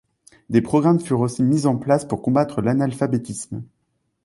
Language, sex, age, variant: French, male, 19-29, Français de métropole